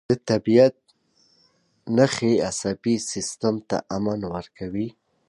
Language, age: Pashto, 30-39